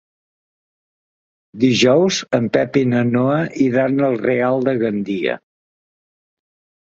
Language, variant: Catalan, Central